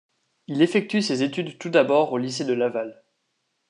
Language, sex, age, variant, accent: French, male, under 19, Français d'Europe, Français de Suisse